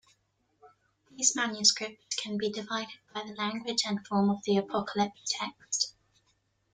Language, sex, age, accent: English, female, under 19, England English